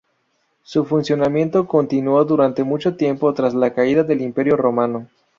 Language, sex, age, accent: Spanish, male, 19-29, México